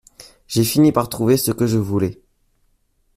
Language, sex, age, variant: French, male, 19-29, Français de métropole